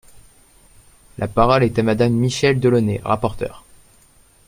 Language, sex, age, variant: French, male, 19-29, Français de métropole